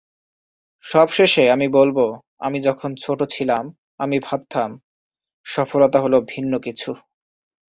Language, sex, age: Bengali, male, 19-29